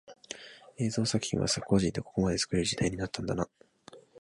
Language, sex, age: Japanese, male, 19-29